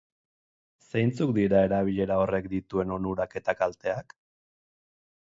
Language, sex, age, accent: Basque, male, 30-39, Erdialdekoa edo Nafarra (Gipuzkoa, Nafarroa)